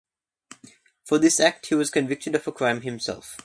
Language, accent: English, Australian English